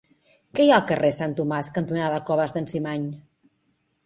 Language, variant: Catalan, Central